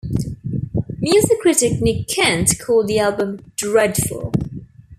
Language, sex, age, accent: English, female, 19-29, Australian English